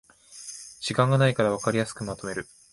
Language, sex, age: Japanese, male, 19-29